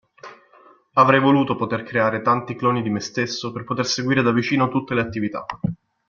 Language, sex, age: Italian, male, 19-29